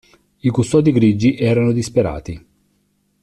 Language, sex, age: Italian, male, 50-59